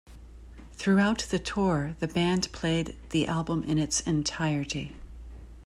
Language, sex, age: English, female, 50-59